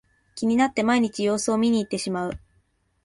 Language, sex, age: Japanese, female, 19-29